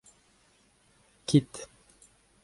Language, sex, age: Breton, male, 19-29